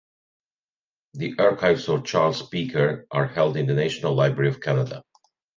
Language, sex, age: English, male, 50-59